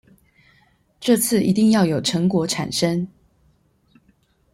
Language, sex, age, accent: Chinese, female, 40-49, 出生地：臺北市